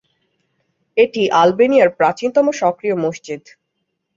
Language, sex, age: Bengali, female, 19-29